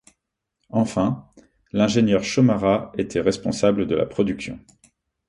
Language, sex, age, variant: French, male, 30-39, Français de métropole